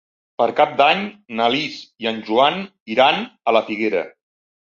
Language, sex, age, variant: Catalan, male, 40-49, Central